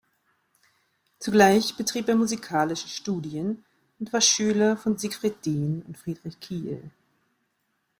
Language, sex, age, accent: German, female, 40-49, Deutschland Deutsch